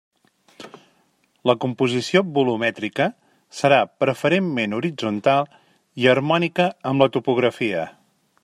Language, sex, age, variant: Catalan, male, 40-49, Central